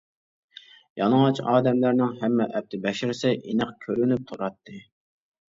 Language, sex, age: Uyghur, male, 19-29